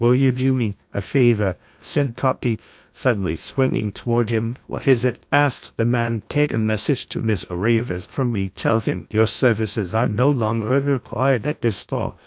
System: TTS, GlowTTS